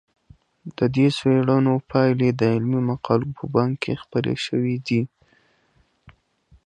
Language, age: Pashto, under 19